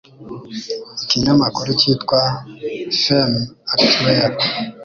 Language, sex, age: Kinyarwanda, male, 19-29